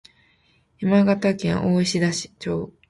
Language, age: Japanese, 19-29